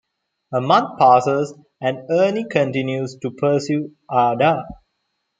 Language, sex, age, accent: English, male, 19-29, India and South Asia (India, Pakistan, Sri Lanka)